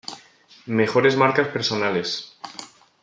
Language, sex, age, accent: Spanish, male, 19-29, España: Centro-Sur peninsular (Madrid, Toledo, Castilla-La Mancha)